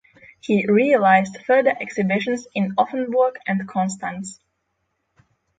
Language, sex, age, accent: English, female, 19-29, Slavic; polish